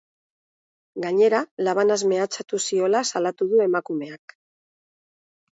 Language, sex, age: Basque, female, 50-59